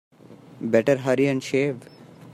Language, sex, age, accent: English, male, 30-39, India and South Asia (India, Pakistan, Sri Lanka)